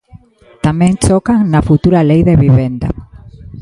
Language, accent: Galician, Normativo (estándar)